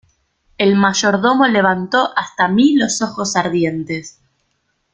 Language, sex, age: Spanish, female, 30-39